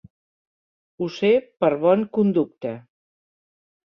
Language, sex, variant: Catalan, female, Central